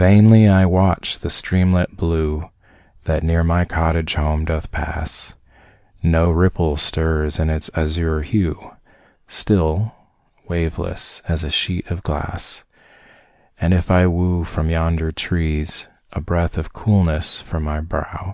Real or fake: real